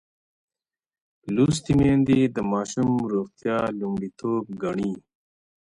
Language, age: Pashto, 30-39